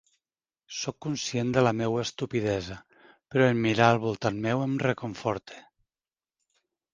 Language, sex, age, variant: Catalan, male, 50-59, Central